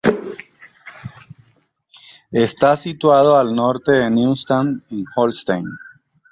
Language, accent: Spanish, Andino-Pacífico: Colombia, Perú, Ecuador, oeste de Bolivia y Venezuela andina